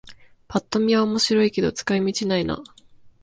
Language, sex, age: Japanese, female, 19-29